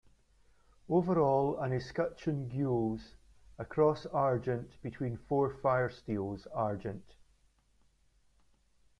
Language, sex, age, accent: English, male, 40-49, Scottish English